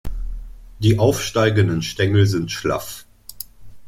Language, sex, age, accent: German, male, 40-49, Deutschland Deutsch